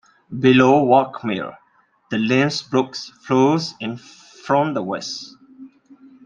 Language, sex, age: English, male, 40-49